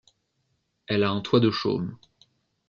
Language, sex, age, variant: French, male, under 19, Français de métropole